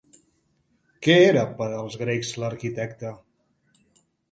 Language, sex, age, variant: Catalan, male, 50-59, Central